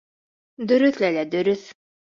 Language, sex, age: Bashkir, female, 30-39